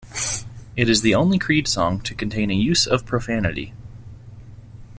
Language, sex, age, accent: English, male, 19-29, United States English